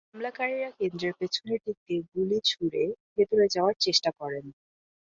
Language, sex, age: Bengali, female, 19-29